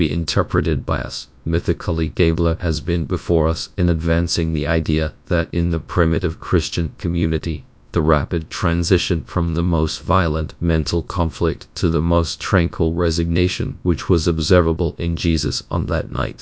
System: TTS, GradTTS